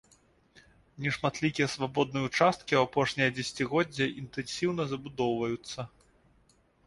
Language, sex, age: Belarusian, male, 30-39